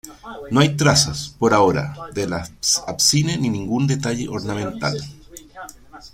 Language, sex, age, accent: Spanish, male, 50-59, Chileno: Chile, Cuyo